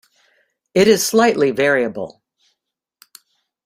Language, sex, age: English, female, 60-69